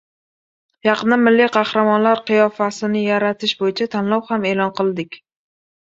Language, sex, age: Uzbek, male, under 19